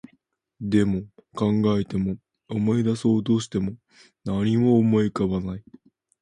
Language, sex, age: Japanese, male, under 19